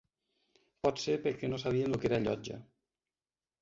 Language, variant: Catalan, Septentrional